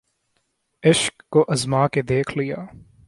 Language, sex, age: Urdu, male, 19-29